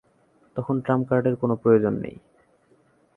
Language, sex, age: Bengali, male, 19-29